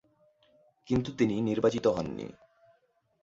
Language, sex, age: Bengali, male, 19-29